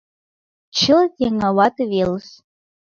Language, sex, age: Mari, female, 19-29